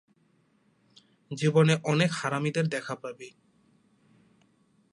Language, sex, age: Bengali, male, 19-29